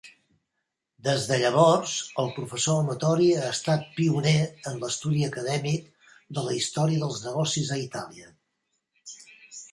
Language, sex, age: Catalan, male, 80-89